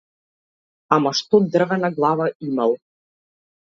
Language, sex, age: Macedonian, female, 30-39